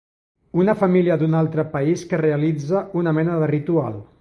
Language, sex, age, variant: Catalan, male, 50-59, Central